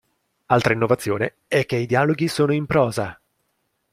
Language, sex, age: Italian, male, 19-29